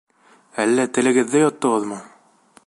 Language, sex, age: Bashkir, male, 19-29